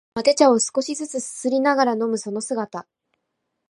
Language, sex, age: Japanese, female, 19-29